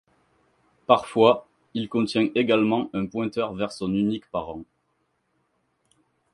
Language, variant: French, Français de métropole